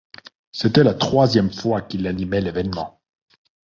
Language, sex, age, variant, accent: French, male, 40-49, Français d'Europe, Français de Suisse